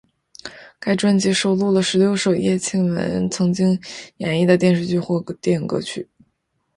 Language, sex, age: Chinese, female, 19-29